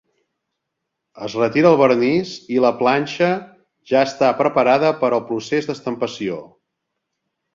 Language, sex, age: Catalan, male, 60-69